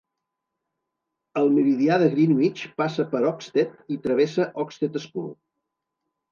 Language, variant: Catalan, Septentrional